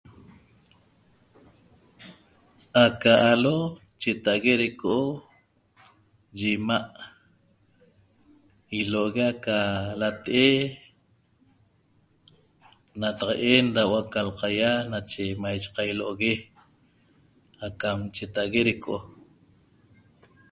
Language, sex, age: Toba, female, 50-59